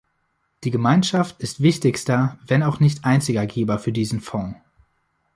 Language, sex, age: German, male, 19-29